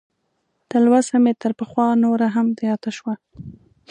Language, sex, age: Pashto, female, 19-29